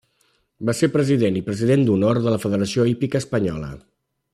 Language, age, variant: Catalan, 40-49, Central